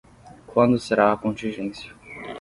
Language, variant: Portuguese, Portuguese (Brasil)